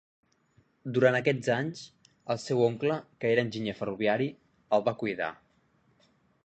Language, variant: Catalan, Central